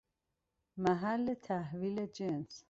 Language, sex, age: Persian, female, 40-49